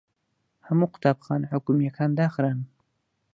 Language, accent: Central Kurdish, سۆرانی